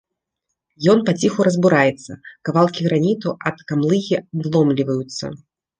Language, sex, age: Belarusian, female, 30-39